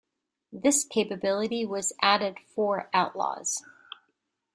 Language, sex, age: English, female, 50-59